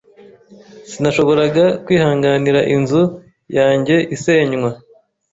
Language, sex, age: Kinyarwanda, male, 19-29